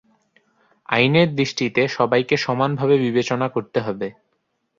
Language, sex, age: Bengali, male, 19-29